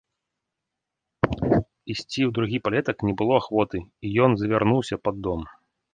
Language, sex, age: Belarusian, male, 30-39